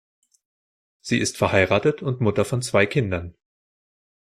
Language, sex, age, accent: German, male, 30-39, Deutschland Deutsch